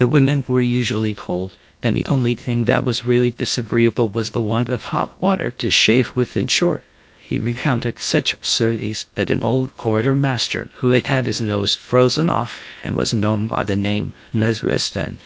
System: TTS, GlowTTS